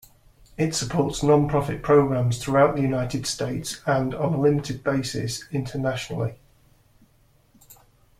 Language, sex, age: English, male, 40-49